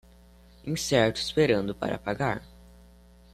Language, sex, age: Portuguese, male, under 19